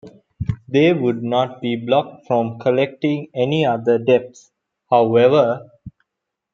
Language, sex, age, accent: English, male, 19-29, India and South Asia (India, Pakistan, Sri Lanka)